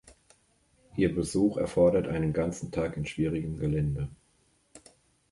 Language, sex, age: German, male, 30-39